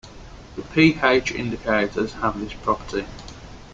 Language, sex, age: English, male, 19-29